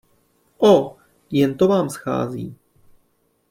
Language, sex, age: Czech, male, 30-39